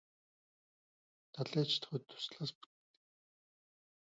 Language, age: Mongolian, 19-29